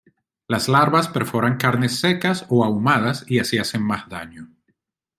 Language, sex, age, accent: Spanish, male, 40-49, Caribe: Cuba, Venezuela, Puerto Rico, República Dominicana, Panamá, Colombia caribeña, México caribeño, Costa del golfo de México